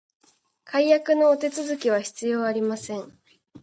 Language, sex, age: Japanese, female, under 19